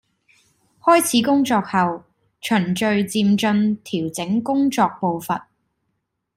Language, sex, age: Cantonese, female, 19-29